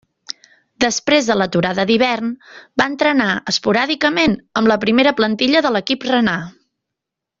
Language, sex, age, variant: Catalan, female, 40-49, Nord-Occidental